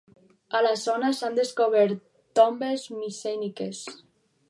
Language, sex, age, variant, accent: Catalan, female, under 19, Alacantí, valencià